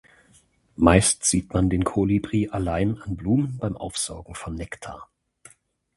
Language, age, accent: German, 40-49, Deutschland Deutsch